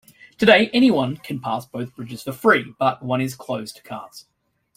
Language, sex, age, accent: English, male, 40-49, Australian English